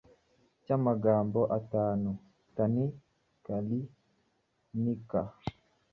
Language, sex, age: Kinyarwanda, male, 19-29